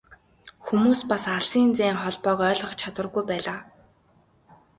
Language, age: Mongolian, 19-29